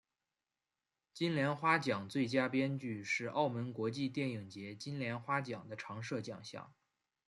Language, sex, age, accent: Chinese, male, 19-29, 出生地：河南省